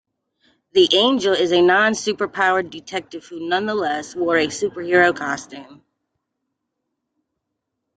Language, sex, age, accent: English, female, 40-49, United States English